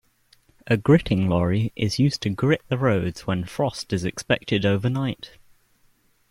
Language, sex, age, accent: English, male, under 19, England English